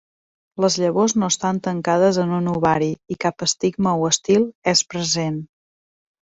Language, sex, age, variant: Catalan, female, 40-49, Central